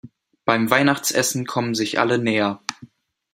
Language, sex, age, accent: German, male, under 19, Deutschland Deutsch